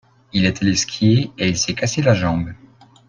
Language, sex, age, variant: French, male, 19-29, Français de métropole